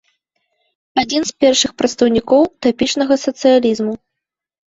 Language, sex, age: Belarusian, female, 19-29